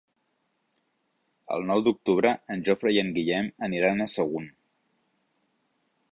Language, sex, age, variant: Catalan, male, 30-39, Central